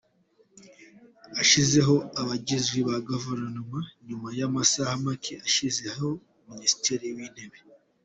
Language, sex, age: Kinyarwanda, male, 19-29